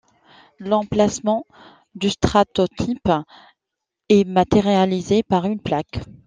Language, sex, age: French, female, 30-39